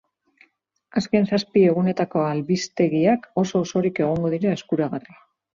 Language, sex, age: Basque, female, 40-49